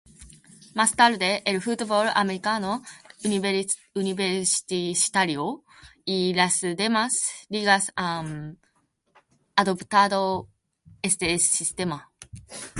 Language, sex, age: Spanish, female, 19-29